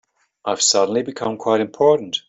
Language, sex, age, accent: English, male, 50-59, United States English